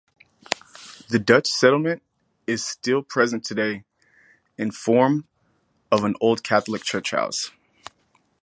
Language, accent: English, United States English